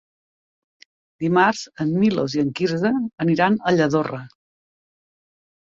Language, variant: Catalan, Central